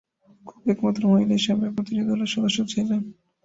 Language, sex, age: Bengali, male, 19-29